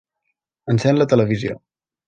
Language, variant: Catalan, Balear